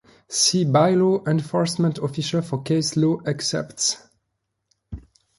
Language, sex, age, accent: English, male, 19-29, United States English